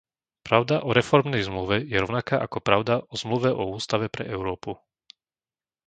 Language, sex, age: Slovak, male, 30-39